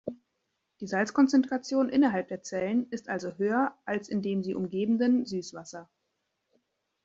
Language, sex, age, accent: German, female, 19-29, Deutschland Deutsch